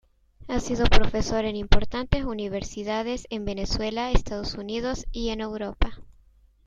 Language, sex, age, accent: Spanish, female, under 19, Rioplatense: Argentina, Uruguay, este de Bolivia, Paraguay